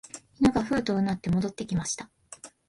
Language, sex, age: Japanese, female, 19-29